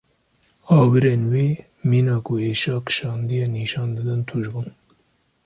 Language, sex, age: Kurdish, male, 30-39